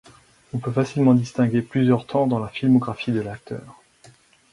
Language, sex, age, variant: French, male, 19-29, Français de métropole